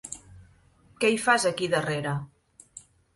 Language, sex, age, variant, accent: Catalan, female, 30-39, Central, nord-oriental; Empordanès